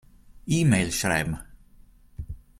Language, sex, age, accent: German, male, 30-39, Österreichisches Deutsch